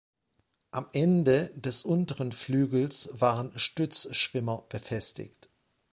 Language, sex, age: German, male, 40-49